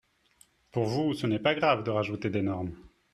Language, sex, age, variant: French, male, 40-49, Français de métropole